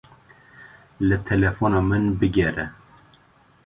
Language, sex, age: Kurdish, male, 30-39